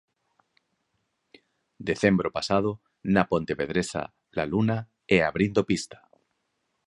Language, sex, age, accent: Galician, male, 40-49, Normativo (estándar)